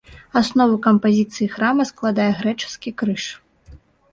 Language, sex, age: Belarusian, female, 19-29